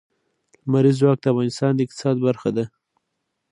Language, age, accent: Pashto, 19-29, معیاري پښتو